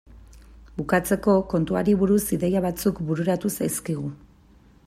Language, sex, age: Basque, female, 30-39